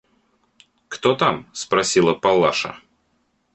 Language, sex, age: Russian, male, 30-39